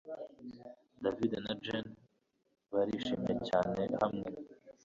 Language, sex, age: Kinyarwanda, male, 19-29